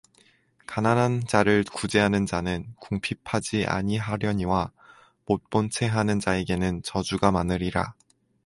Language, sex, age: Korean, male, 19-29